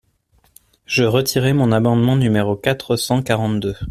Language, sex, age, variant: French, male, 19-29, Français de métropole